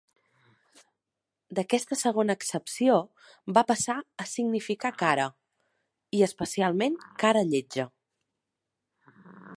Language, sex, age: Catalan, female, 30-39